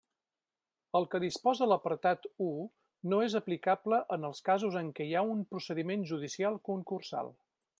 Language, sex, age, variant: Catalan, male, 50-59, Central